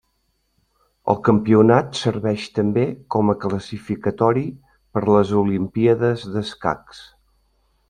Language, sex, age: Catalan, male, 50-59